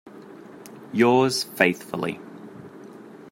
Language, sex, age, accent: English, male, 19-29, Australian English